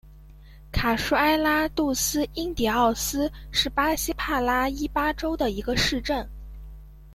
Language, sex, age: Chinese, female, under 19